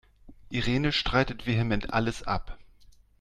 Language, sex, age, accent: German, male, 40-49, Deutschland Deutsch